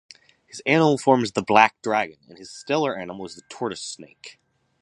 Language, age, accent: English, under 19, United States English